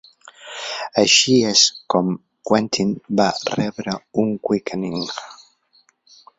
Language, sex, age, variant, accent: Catalan, male, 60-69, Central, central